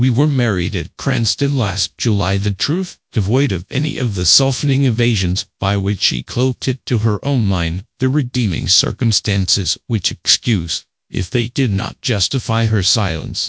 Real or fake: fake